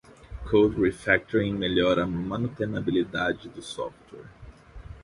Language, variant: Portuguese, Portuguese (Brasil)